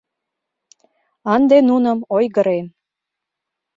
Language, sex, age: Mari, female, 19-29